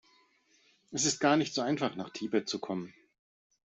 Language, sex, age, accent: German, male, 50-59, Deutschland Deutsch